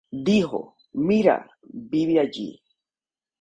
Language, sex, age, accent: Spanish, female, 50-59, Caribe: Cuba, Venezuela, Puerto Rico, República Dominicana, Panamá, Colombia caribeña, México caribeño, Costa del golfo de México